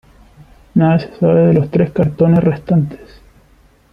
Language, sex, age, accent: Spanish, male, 30-39, Chileno: Chile, Cuyo